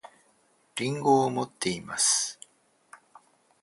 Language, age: Japanese, 50-59